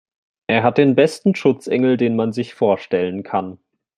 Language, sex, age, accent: German, male, 19-29, Deutschland Deutsch